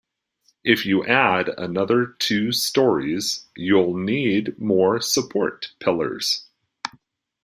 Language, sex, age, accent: English, male, 40-49, United States English